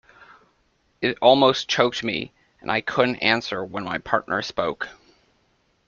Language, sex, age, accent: English, male, 19-29, United States English